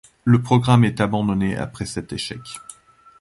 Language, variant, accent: French, Français d'Europe, Français d’Allemagne